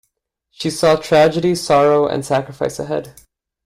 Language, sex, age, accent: English, male, 19-29, Canadian English